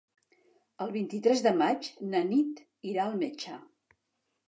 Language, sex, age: Catalan, female, 60-69